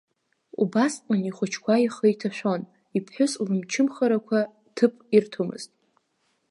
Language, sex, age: Abkhazian, female, under 19